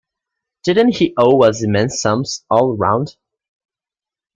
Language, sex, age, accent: English, male, under 19, United States English